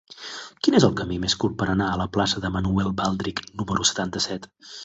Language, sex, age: Catalan, male, 30-39